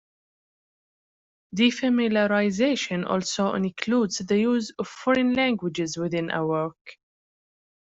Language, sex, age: English, female, 19-29